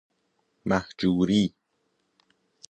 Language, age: Persian, 30-39